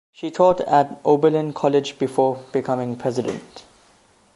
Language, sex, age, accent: English, male, under 19, Southern African (South Africa, Zimbabwe, Namibia)